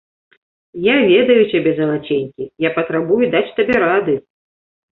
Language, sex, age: Belarusian, female, 40-49